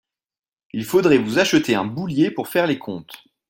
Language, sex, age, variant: French, male, 30-39, Français de métropole